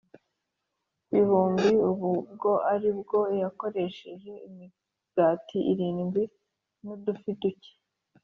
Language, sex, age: Kinyarwanda, female, 19-29